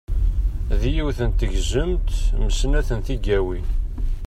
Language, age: Kabyle, 30-39